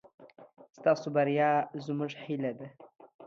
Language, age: Pashto, 19-29